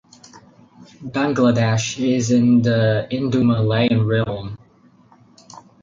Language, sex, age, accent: English, male, under 19, United States English